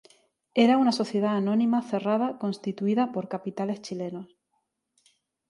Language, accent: Spanish, España: Sur peninsular (Andalucia, Extremadura, Murcia)